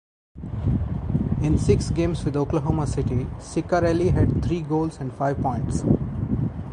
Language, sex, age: English, male, 40-49